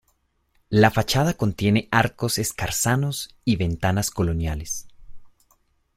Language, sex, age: Spanish, male, 19-29